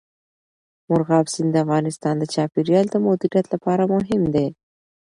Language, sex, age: Pashto, female, 19-29